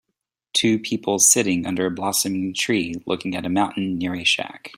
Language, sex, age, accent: English, male, 30-39, United States English